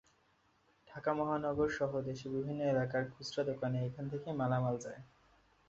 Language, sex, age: Bengali, male, 19-29